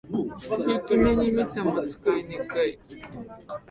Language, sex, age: Japanese, female, 19-29